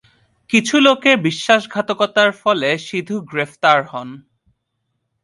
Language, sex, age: Bengali, male, 19-29